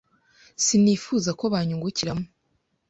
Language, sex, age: Kinyarwanda, female, 19-29